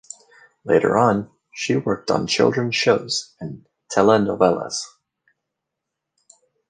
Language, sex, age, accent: English, male, 30-39, United States English